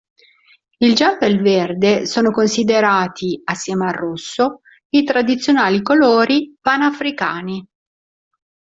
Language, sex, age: Italian, female, 50-59